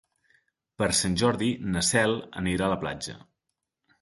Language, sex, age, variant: Catalan, male, 19-29, Central